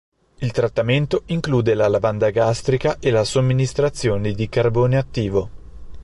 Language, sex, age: Italian, male, 30-39